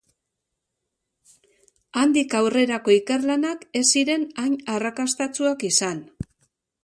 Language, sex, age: Basque, female, 50-59